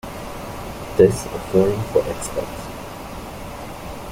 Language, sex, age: English, male, 19-29